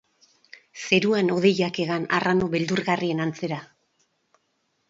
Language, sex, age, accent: Basque, female, 50-59, Erdialdekoa edo Nafarra (Gipuzkoa, Nafarroa)